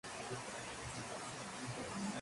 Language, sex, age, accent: Spanish, male, 19-29, México